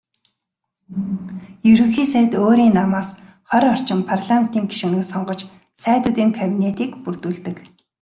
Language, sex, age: Mongolian, female, 19-29